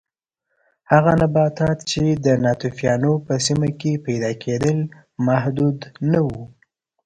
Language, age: Pashto, 30-39